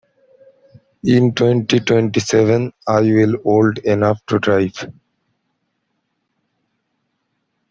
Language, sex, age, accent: English, male, 19-29, India and South Asia (India, Pakistan, Sri Lanka)